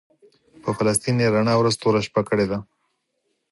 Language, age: Pashto, 30-39